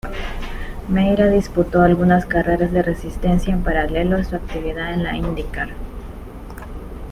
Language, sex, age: Spanish, female, 19-29